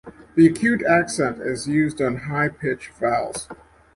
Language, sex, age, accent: English, male, 70-79, United States English